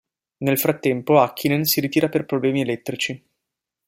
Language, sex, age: Italian, male, 19-29